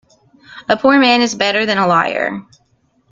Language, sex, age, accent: English, female, 30-39, United States English